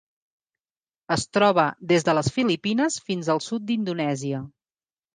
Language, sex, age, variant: Catalan, female, 40-49, Central